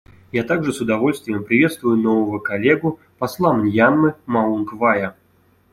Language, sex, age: Russian, male, 30-39